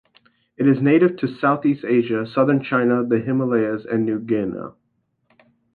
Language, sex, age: English, male, 19-29